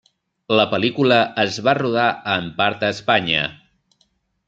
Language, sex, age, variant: Catalan, male, 30-39, Nord-Occidental